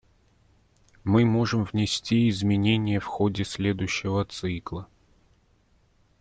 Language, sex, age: Russian, male, 30-39